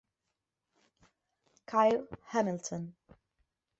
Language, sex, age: Italian, female, 19-29